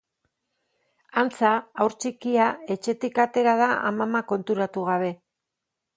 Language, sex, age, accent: Basque, female, 50-59, Mendebalekoa (Araba, Bizkaia, Gipuzkoako mendebaleko herri batzuk)